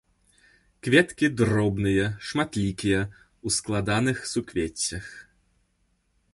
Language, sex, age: Belarusian, male, 19-29